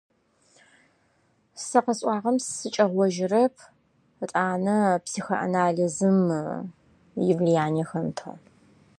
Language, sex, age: Russian, female, 30-39